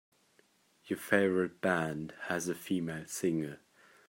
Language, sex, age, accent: English, male, under 19, England English